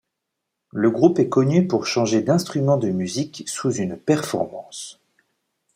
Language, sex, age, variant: French, male, 30-39, Français de métropole